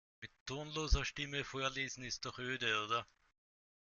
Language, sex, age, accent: German, male, 30-39, Österreichisches Deutsch